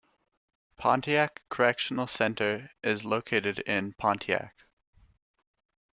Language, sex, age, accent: English, male, under 19, Canadian English